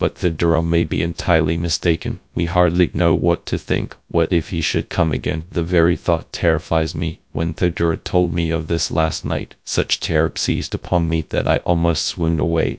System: TTS, GradTTS